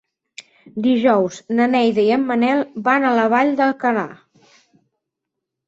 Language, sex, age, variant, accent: Catalan, female, 30-39, Central, Neutre